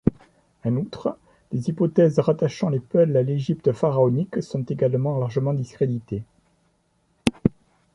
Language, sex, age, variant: French, male, 50-59, Français de métropole